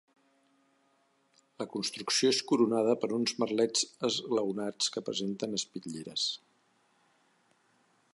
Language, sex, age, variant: Catalan, male, 50-59, Central